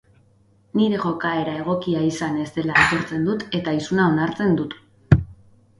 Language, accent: Basque, Mendebalekoa (Araba, Bizkaia, Gipuzkoako mendebaleko herri batzuk)